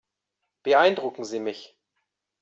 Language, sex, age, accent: German, male, 40-49, Deutschland Deutsch